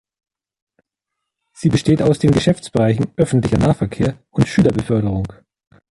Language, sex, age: German, male, 40-49